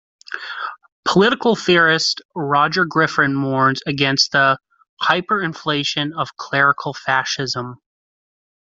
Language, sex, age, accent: English, male, 19-29, United States English